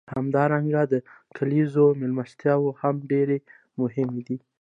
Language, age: Pashto, 19-29